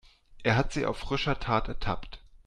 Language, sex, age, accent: German, male, 40-49, Deutschland Deutsch